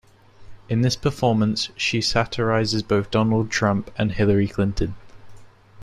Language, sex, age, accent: English, male, under 19, England English